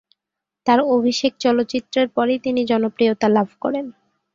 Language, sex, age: Bengali, female, 19-29